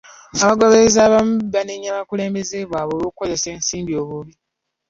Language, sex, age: Ganda, female, 19-29